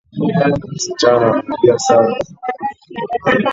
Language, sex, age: Swahili, male, 19-29